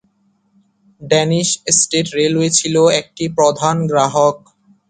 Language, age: Bengali, 19-29